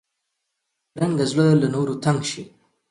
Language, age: Pashto, 30-39